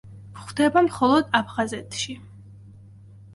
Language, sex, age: Georgian, female, 19-29